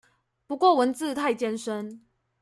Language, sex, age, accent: Chinese, female, 19-29, 出生地：臺中市